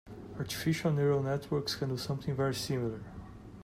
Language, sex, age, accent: English, male, 30-39, United States English